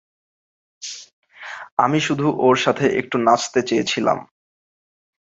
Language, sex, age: Bengali, male, 19-29